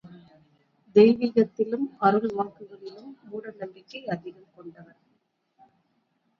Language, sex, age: Tamil, female, 40-49